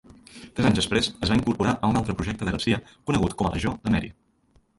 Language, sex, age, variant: Catalan, male, 19-29, Balear